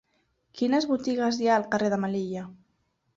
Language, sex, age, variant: Catalan, female, 30-39, Central